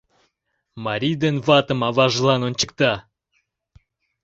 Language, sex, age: Mari, male, 30-39